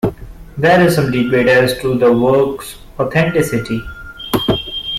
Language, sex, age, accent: English, male, 19-29, India and South Asia (India, Pakistan, Sri Lanka)